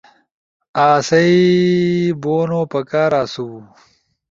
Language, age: Ushojo, 19-29